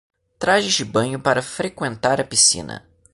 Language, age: Portuguese, under 19